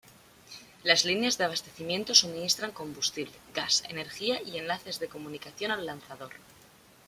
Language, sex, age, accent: Spanish, female, 19-29, España: Norte peninsular (Asturias, Castilla y León, Cantabria, País Vasco, Navarra, Aragón, La Rioja, Guadalajara, Cuenca)